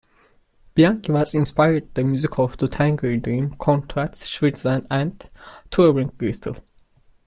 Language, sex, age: English, male, 19-29